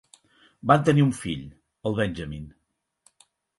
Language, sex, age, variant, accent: Catalan, male, 60-69, Central, central